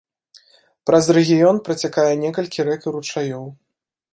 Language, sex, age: Belarusian, male, 19-29